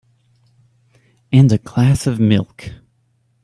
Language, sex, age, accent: English, male, 19-29, United States English